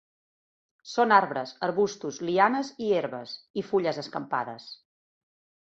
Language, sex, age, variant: Catalan, female, 40-49, Central